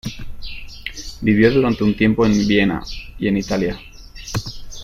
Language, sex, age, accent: Spanish, male, 19-29, España: Centro-Sur peninsular (Madrid, Toledo, Castilla-La Mancha)